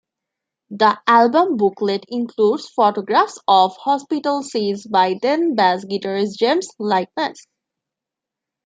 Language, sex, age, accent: English, female, 19-29, India and South Asia (India, Pakistan, Sri Lanka)